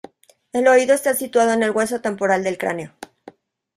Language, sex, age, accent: Spanish, female, 40-49, México